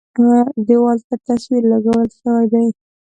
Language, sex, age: Pashto, female, under 19